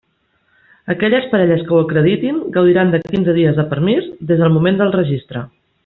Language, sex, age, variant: Catalan, female, 40-49, Central